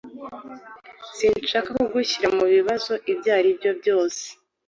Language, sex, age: Kinyarwanda, female, 19-29